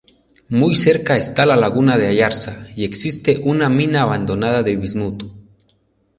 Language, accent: Spanish, América central